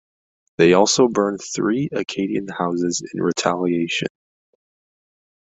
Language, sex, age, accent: English, male, under 19, United States English